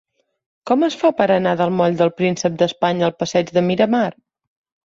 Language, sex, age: Catalan, female, 30-39